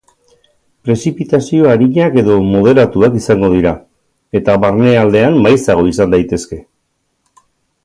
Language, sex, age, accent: Basque, male, 60-69, Mendebalekoa (Araba, Bizkaia, Gipuzkoako mendebaleko herri batzuk)